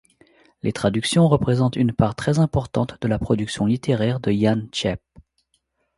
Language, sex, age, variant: French, male, 40-49, Français de métropole